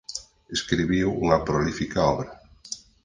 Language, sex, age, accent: Galician, male, 40-49, Oriental (común en zona oriental)